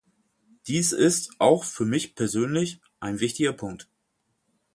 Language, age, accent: German, 40-49, Deutschland Deutsch